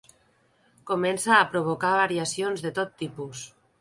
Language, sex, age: Catalan, female, 30-39